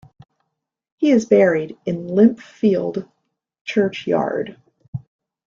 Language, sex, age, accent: English, female, 50-59, United States English